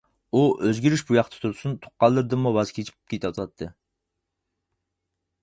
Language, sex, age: Uyghur, male, 19-29